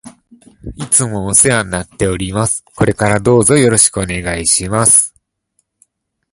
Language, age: Japanese, 19-29